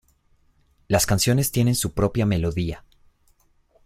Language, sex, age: Spanish, male, 19-29